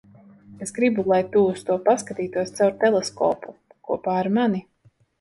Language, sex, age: Latvian, female, 30-39